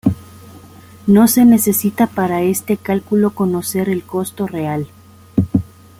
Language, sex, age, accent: Spanish, female, 30-39, México